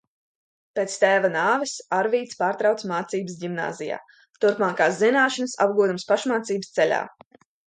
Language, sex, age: Latvian, female, under 19